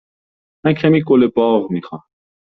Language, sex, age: Persian, male, 19-29